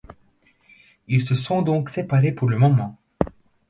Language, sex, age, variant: French, male, 19-29, Français de métropole